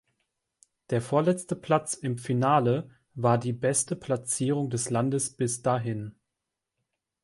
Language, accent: German, Deutschland Deutsch